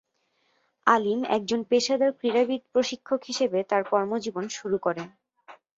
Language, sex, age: Bengali, female, 19-29